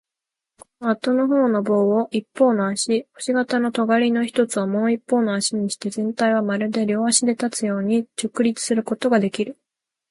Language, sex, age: Japanese, female, 19-29